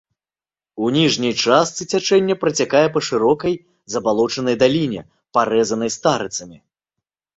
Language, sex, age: Belarusian, male, 30-39